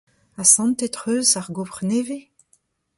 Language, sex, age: Breton, female, 50-59